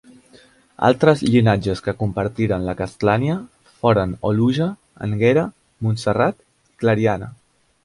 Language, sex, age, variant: Catalan, male, 19-29, Central